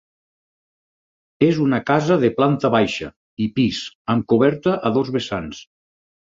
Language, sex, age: Catalan, male, 50-59